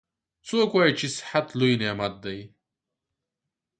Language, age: Pashto, 30-39